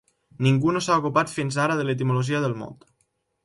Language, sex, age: Catalan, male, under 19